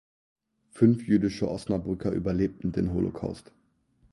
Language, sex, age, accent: German, male, 19-29, Deutschland Deutsch